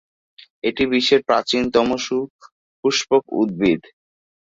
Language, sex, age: Bengali, male, under 19